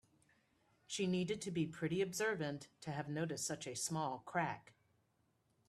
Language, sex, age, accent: English, female, 40-49, United States English